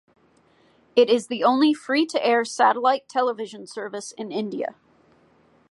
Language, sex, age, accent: English, female, 19-29, United States English